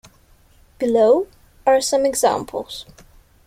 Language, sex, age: English, female, 19-29